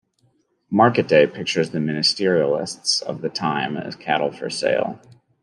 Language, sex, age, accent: English, male, 30-39, United States English